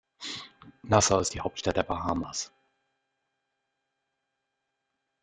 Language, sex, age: German, male, 50-59